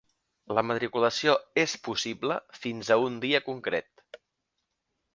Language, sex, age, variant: Catalan, male, 30-39, Central